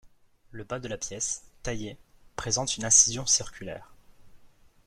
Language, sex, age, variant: French, male, 19-29, Français de métropole